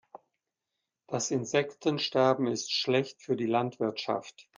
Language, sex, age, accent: German, male, 60-69, Deutschland Deutsch